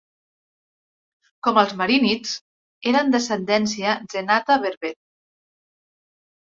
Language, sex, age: Catalan, female, 30-39